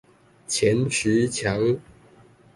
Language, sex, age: Chinese, male, 19-29